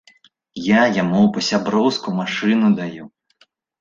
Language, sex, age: Belarusian, male, 19-29